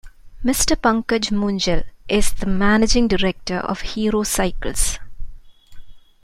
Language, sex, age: English, female, 30-39